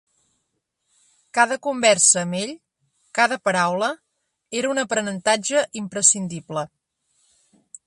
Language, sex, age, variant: Catalan, female, 40-49, Central